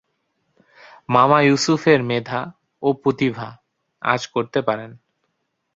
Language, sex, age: Bengali, male, 19-29